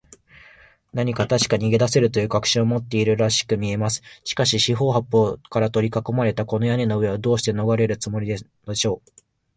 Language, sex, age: Japanese, male, 19-29